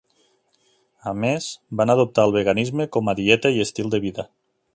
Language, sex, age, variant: Catalan, male, 40-49, Nord-Occidental